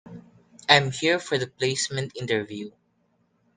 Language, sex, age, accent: English, male, 19-29, Filipino